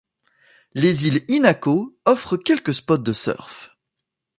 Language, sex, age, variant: French, male, 30-39, Français de métropole